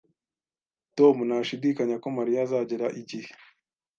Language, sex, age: Kinyarwanda, male, 19-29